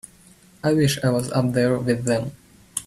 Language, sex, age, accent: English, male, under 19, United States English